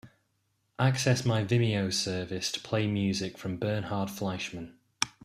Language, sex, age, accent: English, male, 30-39, England English